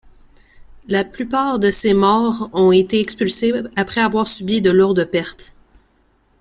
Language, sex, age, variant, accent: French, female, 19-29, Français d'Amérique du Nord, Français du Canada